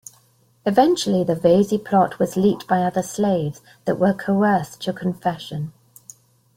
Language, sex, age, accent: English, female, 50-59, England English